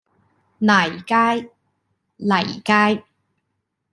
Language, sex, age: Cantonese, female, 19-29